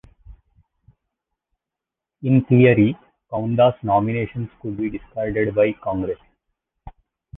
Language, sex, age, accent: English, male, 30-39, United States English